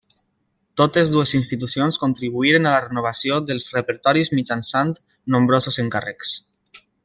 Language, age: Catalan, 19-29